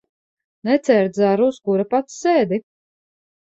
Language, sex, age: Latvian, female, 40-49